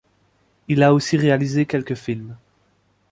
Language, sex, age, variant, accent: French, male, 19-29, Français d'Europe, Français de Belgique